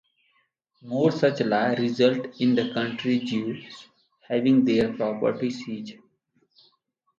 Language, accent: English, India and South Asia (India, Pakistan, Sri Lanka)